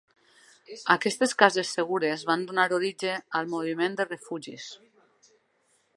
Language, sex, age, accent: Catalan, female, 40-49, valencià